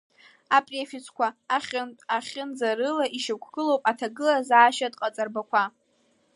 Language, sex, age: Abkhazian, female, under 19